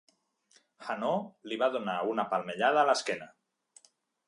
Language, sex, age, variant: Catalan, male, 30-39, Nord-Occidental